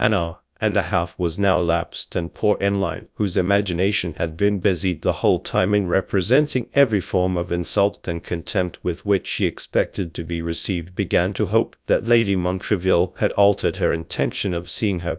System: TTS, GradTTS